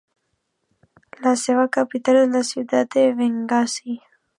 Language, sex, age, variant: Catalan, female, under 19, Alacantí